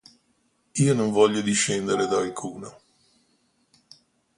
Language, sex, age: Italian, male, 60-69